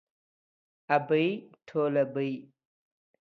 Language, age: Pashto, 19-29